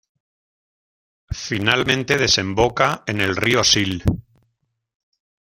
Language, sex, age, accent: Spanish, male, 50-59, España: Centro-Sur peninsular (Madrid, Toledo, Castilla-La Mancha)